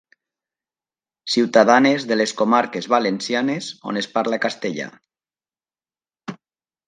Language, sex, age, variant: Catalan, male, 40-49, Nord-Occidental